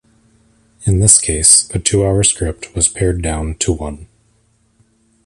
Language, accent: English, United States English